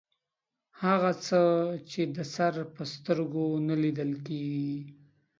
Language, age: Pashto, 19-29